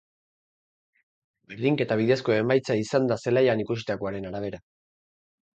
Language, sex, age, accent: Basque, male, 40-49, Mendebalekoa (Araba, Bizkaia, Gipuzkoako mendebaleko herri batzuk)